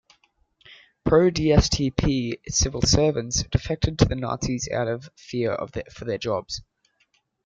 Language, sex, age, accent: English, male, under 19, Australian English